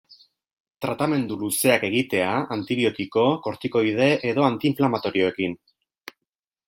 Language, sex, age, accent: Basque, male, 30-39, Erdialdekoa edo Nafarra (Gipuzkoa, Nafarroa)